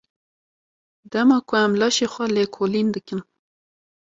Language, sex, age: Kurdish, female, 19-29